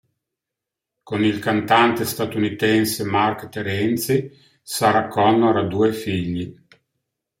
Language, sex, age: Italian, male, 60-69